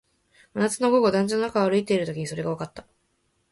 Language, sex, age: Japanese, female, 19-29